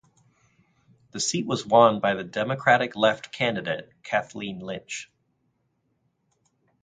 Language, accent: English, United States English